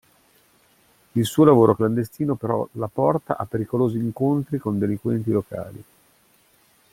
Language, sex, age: Italian, male, 50-59